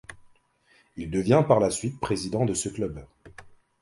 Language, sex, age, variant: French, male, 30-39, Français de métropole